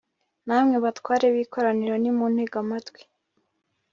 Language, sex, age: Kinyarwanda, female, 19-29